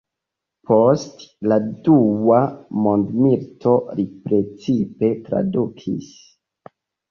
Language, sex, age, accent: Esperanto, male, 19-29, Internacia